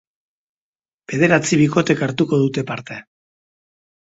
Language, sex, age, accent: Basque, male, 30-39, Mendebalekoa (Araba, Bizkaia, Gipuzkoako mendebaleko herri batzuk)